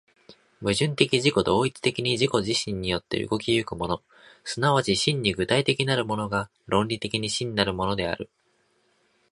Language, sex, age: Japanese, male, 19-29